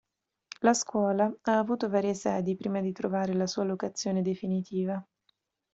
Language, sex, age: Italian, female, 19-29